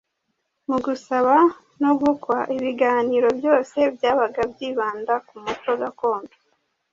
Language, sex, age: Kinyarwanda, female, 30-39